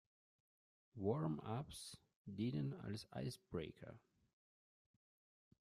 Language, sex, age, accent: German, male, 40-49, Russisch Deutsch